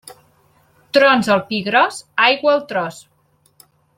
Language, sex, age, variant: Catalan, female, 19-29, Central